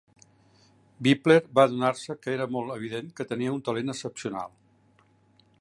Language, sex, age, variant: Catalan, male, 60-69, Central